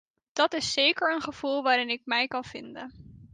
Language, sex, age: Dutch, female, 19-29